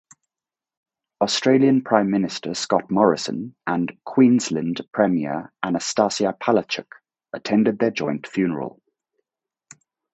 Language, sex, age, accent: English, male, 30-39, United States English